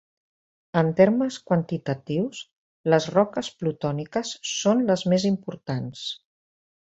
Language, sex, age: Catalan, female, 60-69